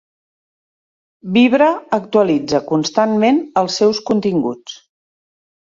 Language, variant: Catalan, Central